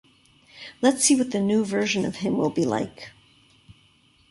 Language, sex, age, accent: English, female, 50-59, Canadian English